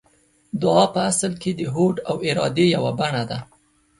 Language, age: Pashto, 19-29